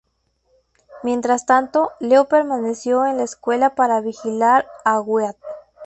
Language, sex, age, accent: Spanish, male, 19-29, México